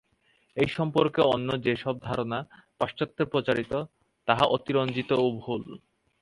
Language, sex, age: Bengali, male, 19-29